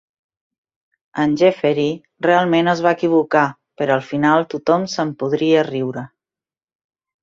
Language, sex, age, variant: Catalan, female, 40-49, Central